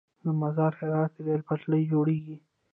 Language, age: Pashto, 19-29